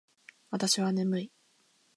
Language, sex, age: Japanese, female, 19-29